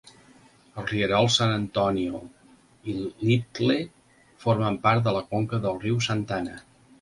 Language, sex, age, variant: Catalan, male, 60-69, Central